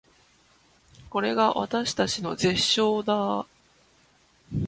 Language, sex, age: Japanese, female, 30-39